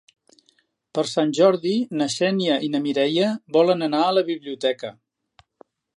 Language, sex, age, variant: Catalan, male, 60-69, Central